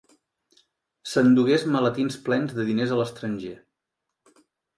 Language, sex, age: Catalan, male, 40-49